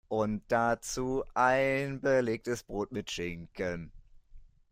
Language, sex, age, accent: German, male, 19-29, Deutschland Deutsch